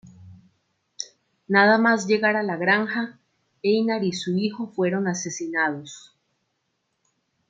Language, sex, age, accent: Spanish, female, 50-59, Andino-Pacífico: Colombia, Perú, Ecuador, oeste de Bolivia y Venezuela andina